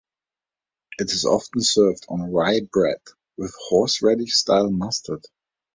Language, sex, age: English, male, 30-39